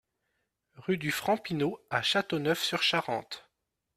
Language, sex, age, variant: French, male, 40-49, Français de métropole